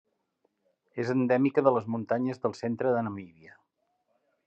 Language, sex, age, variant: Catalan, male, 50-59, Central